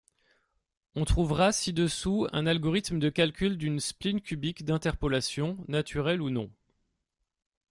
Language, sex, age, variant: French, male, 30-39, Français de métropole